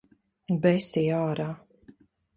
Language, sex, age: Latvian, female, 40-49